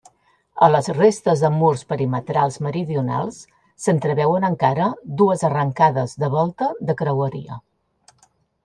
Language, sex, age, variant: Catalan, female, 50-59, Central